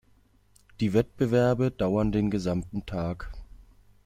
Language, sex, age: German, male, 19-29